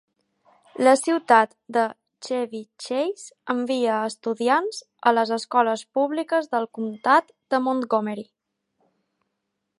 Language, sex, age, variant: Catalan, female, 19-29, Balear